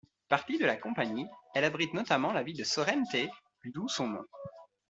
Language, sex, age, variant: French, male, 30-39, Français de métropole